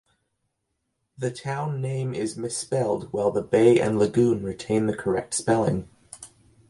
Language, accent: English, Canadian English